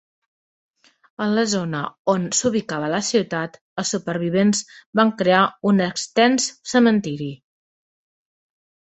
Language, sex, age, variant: Catalan, female, 40-49, Central